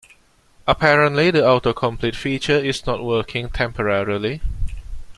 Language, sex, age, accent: English, male, 19-29, Singaporean English